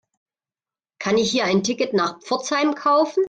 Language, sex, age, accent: German, female, 40-49, Deutschland Deutsch